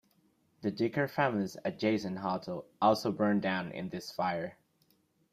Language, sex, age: English, male, 19-29